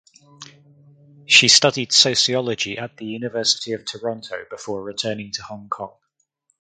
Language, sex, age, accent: English, male, 30-39, England English